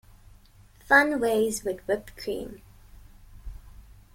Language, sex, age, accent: English, female, 19-29, Southern African (South Africa, Zimbabwe, Namibia)